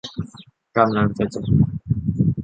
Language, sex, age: Thai, male, under 19